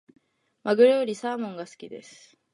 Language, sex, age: Japanese, female, 19-29